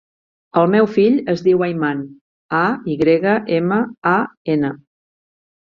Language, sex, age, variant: Catalan, female, 50-59, Central